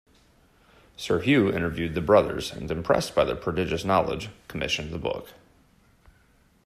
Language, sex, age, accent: English, male, 30-39, United States English